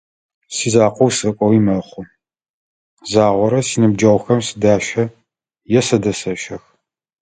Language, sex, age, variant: Adyghe, male, 30-39, Адыгабзэ (Кирил, пстэумэ зэдыряе)